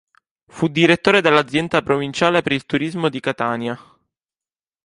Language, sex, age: Italian, male, 19-29